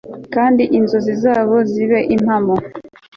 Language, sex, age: Kinyarwanda, female, 19-29